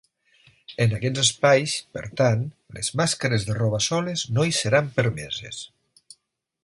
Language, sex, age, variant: Catalan, male, 50-59, Nord-Occidental